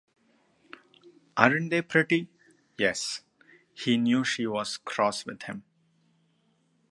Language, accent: English, India and South Asia (India, Pakistan, Sri Lanka)